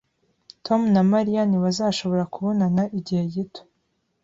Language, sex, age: Kinyarwanda, female, 19-29